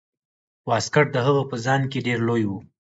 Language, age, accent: Pashto, 19-29, پکتیا ولایت، احمدزی